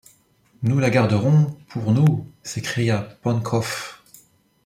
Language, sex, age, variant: French, male, 19-29, Français de métropole